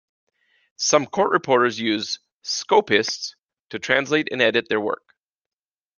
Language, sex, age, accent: English, male, 40-49, United States English